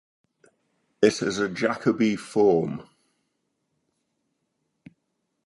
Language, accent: English, England English